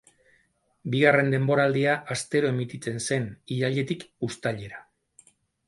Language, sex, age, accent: Basque, male, 60-69, Mendebalekoa (Araba, Bizkaia, Gipuzkoako mendebaleko herri batzuk)